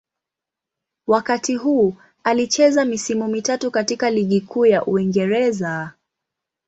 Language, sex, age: Swahili, female, 19-29